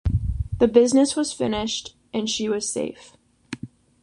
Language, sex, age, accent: English, female, under 19, United States English